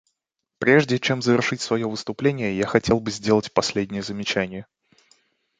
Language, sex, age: Russian, male, 19-29